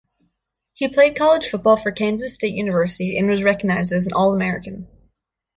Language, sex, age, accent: English, female, 19-29, United States English